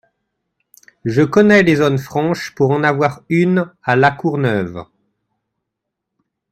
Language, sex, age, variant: French, male, 19-29, Français de métropole